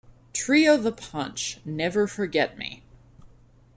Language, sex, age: English, female, 19-29